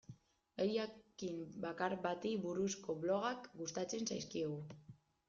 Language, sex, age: Basque, female, 19-29